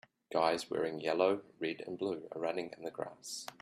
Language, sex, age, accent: English, male, 30-39, New Zealand English